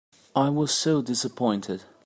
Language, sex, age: English, male, 30-39